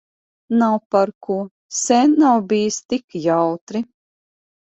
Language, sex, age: Latvian, female, 40-49